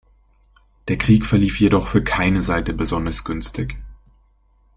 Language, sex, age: German, male, 19-29